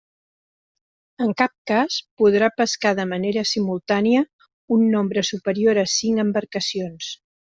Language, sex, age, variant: Catalan, female, 60-69, Central